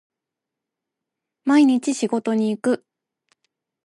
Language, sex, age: Japanese, female, 19-29